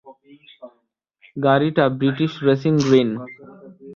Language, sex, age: Bengali, male, 19-29